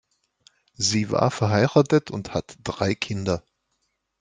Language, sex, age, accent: German, male, 40-49, Österreichisches Deutsch